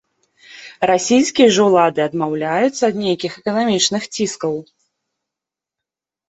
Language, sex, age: Belarusian, female, 30-39